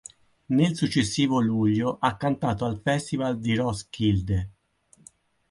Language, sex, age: Italian, male, 50-59